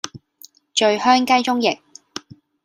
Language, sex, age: Cantonese, female, 19-29